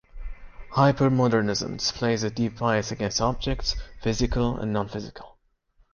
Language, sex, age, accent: English, male, under 19, United States English